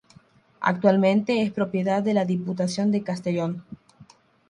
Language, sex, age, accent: Spanish, female, 19-29, Rioplatense: Argentina, Uruguay, este de Bolivia, Paraguay